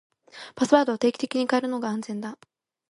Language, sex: Japanese, female